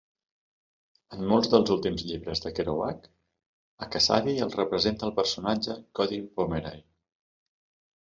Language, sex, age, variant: Catalan, male, 40-49, Central